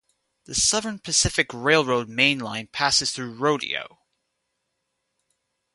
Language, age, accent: English, 19-29, United States English